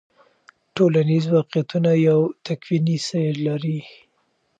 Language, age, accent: Pashto, 19-29, پکتیا ولایت، احمدزی